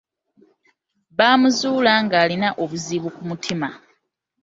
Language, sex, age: Ganda, female, 19-29